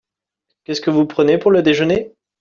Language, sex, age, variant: French, male, 19-29, Français de métropole